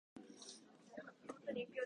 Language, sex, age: Japanese, female, 19-29